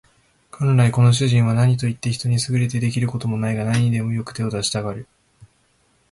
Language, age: Japanese, 19-29